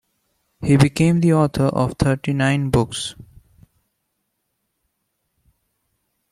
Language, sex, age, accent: English, male, 19-29, India and South Asia (India, Pakistan, Sri Lanka)